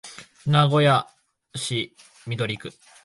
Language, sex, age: Japanese, male, 19-29